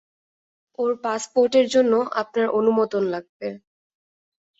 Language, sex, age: Bengali, female, 19-29